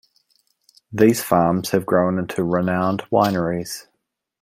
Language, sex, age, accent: English, male, 30-39, New Zealand English